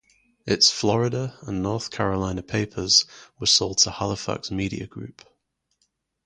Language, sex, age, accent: English, male, 30-39, England English